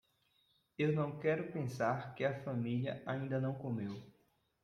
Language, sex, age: Portuguese, male, 19-29